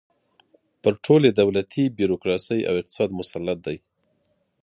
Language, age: Pashto, 30-39